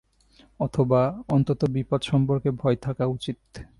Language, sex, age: Bengali, male, 19-29